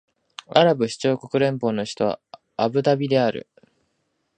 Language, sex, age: Japanese, male, under 19